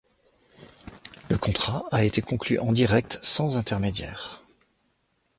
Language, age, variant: French, 60-69, Français de métropole